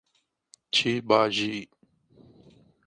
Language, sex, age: Portuguese, male, 30-39